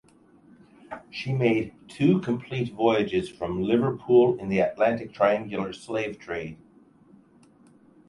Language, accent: English, United States English